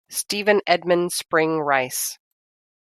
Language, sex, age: English, male, 50-59